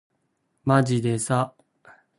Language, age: Japanese, 19-29